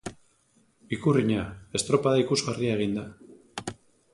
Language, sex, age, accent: Basque, male, 30-39, Erdialdekoa edo Nafarra (Gipuzkoa, Nafarroa)